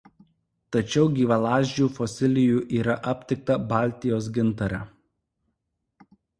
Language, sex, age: Lithuanian, male, 19-29